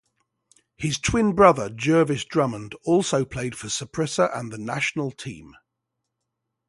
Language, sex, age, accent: English, male, 40-49, England English